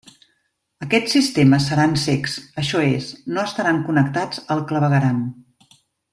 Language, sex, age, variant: Catalan, female, 40-49, Central